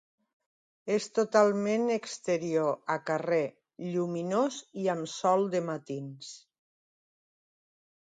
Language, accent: Catalan, Lleidatà